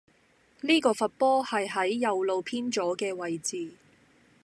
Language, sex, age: Cantonese, female, 19-29